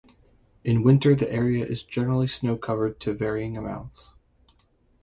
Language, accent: English, United States English